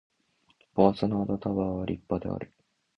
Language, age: Japanese, under 19